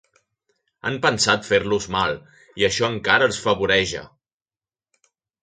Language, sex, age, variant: Catalan, male, 30-39, Central